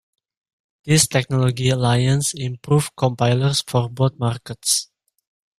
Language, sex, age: English, male, 19-29